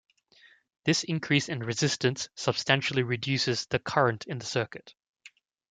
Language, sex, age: English, male, 19-29